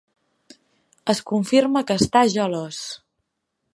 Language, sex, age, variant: Catalan, female, 19-29, Central